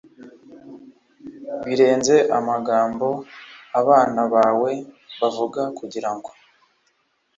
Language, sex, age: Kinyarwanda, male, 40-49